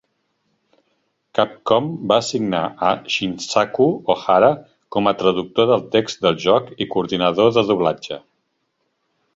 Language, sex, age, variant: Catalan, male, 50-59, Central